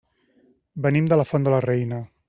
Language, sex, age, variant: Catalan, male, 40-49, Central